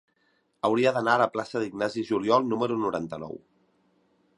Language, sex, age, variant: Catalan, male, 30-39, Central